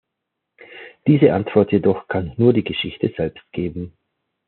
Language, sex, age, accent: German, male, 40-49, Österreichisches Deutsch